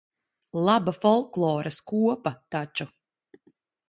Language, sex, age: Latvian, female, 19-29